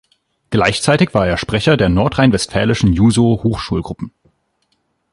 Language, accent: German, Deutschland Deutsch